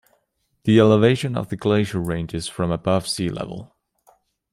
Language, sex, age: English, male, under 19